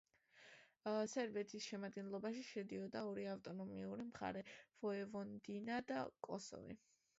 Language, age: Georgian, under 19